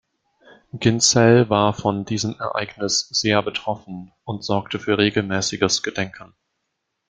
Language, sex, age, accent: German, male, 19-29, Deutschland Deutsch